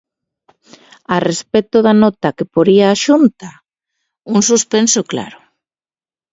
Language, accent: Galician, Normativo (estándar)